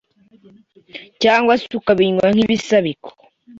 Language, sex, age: Kinyarwanda, female, 30-39